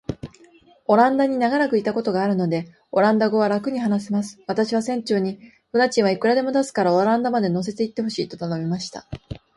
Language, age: Japanese, 19-29